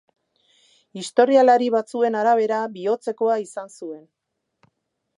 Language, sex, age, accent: Basque, female, 50-59, Erdialdekoa edo Nafarra (Gipuzkoa, Nafarroa)